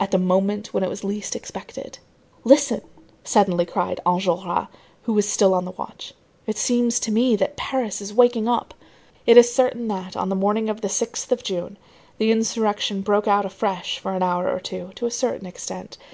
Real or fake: real